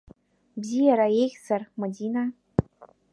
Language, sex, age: Abkhazian, female, 19-29